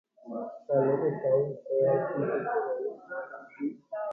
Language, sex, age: Guarani, male, 19-29